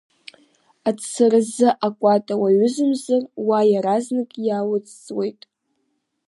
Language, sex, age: Abkhazian, female, under 19